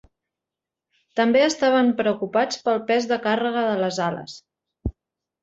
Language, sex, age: Catalan, female, 40-49